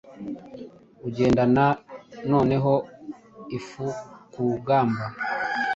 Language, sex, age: Kinyarwanda, male, 40-49